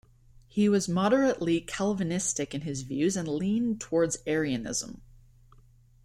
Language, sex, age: English, female, 19-29